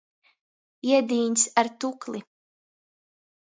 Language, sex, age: Latgalian, female, 19-29